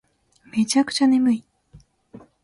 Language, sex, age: Japanese, female, 19-29